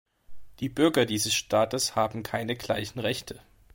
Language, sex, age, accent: German, male, 19-29, Deutschland Deutsch